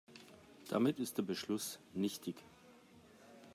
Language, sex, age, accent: German, male, 50-59, Deutschland Deutsch